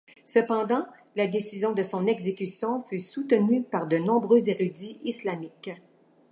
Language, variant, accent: French, Français d'Amérique du Nord, Français du Canada